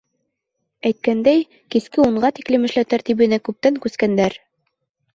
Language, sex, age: Bashkir, female, 19-29